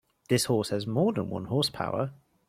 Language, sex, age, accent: English, male, 19-29, England English